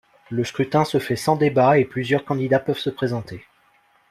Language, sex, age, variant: French, male, 30-39, Français de métropole